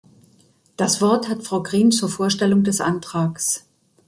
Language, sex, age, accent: German, female, 60-69, Deutschland Deutsch